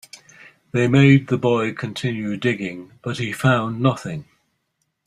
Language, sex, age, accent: English, male, 70-79, England English